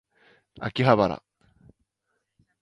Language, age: Japanese, 19-29